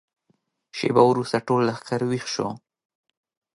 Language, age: Pashto, 19-29